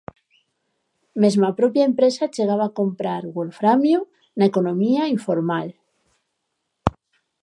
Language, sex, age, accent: Galician, female, 40-49, Oriental (común en zona oriental)